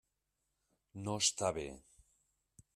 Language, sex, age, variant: Catalan, male, 50-59, Central